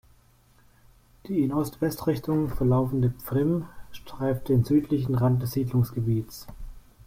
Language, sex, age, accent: German, male, 19-29, Deutschland Deutsch